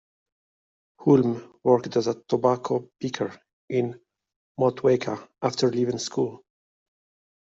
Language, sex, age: English, male, 30-39